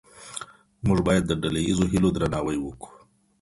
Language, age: Pashto, 40-49